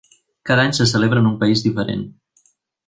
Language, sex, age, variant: Catalan, male, 19-29, Central